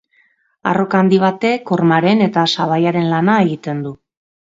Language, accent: Basque, Mendebalekoa (Araba, Bizkaia, Gipuzkoako mendebaleko herri batzuk)